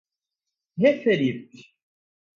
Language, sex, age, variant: Portuguese, male, 19-29, Portuguese (Brasil)